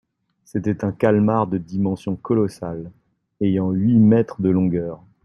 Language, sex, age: French, male, 40-49